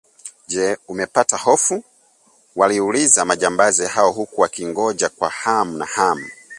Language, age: Swahili, 30-39